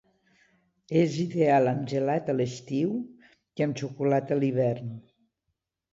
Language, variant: Catalan, Nord-Occidental